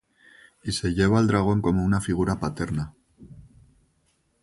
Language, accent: Spanish, España: Centro-Sur peninsular (Madrid, Toledo, Castilla-La Mancha)